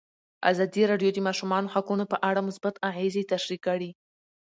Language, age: Pashto, 19-29